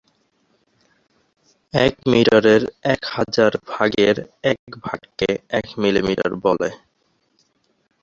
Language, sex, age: Bengali, male, 19-29